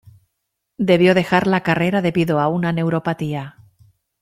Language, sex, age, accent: Spanish, female, 50-59, España: Norte peninsular (Asturias, Castilla y León, Cantabria, País Vasco, Navarra, Aragón, La Rioja, Guadalajara, Cuenca)